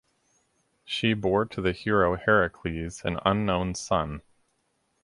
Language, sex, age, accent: English, male, 30-39, United States English